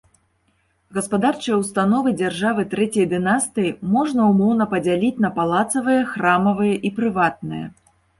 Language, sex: Belarusian, female